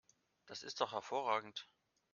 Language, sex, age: German, male, 30-39